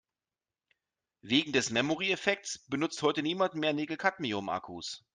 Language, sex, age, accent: German, male, 40-49, Deutschland Deutsch